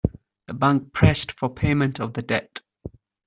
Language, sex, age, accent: English, male, 30-39, England English